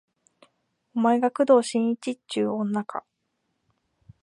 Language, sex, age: Japanese, female, 19-29